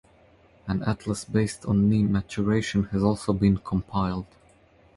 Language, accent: English, United States English